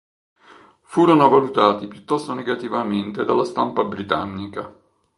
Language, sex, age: Italian, male, 50-59